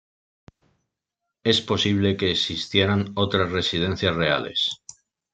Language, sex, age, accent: Spanish, male, 50-59, España: Centro-Sur peninsular (Madrid, Toledo, Castilla-La Mancha)